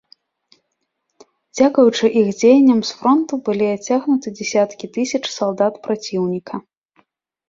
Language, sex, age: Belarusian, female, 19-29